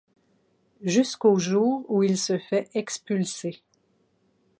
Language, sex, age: French, female, 50-59